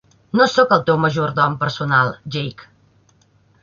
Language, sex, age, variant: Catalan, female, 30-39, Central